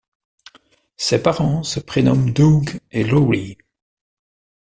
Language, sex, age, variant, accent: French, male, 50-59, Français d'Europe, Français de Belgique